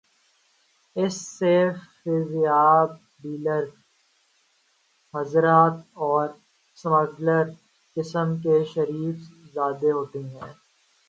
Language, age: Urdu, 19-29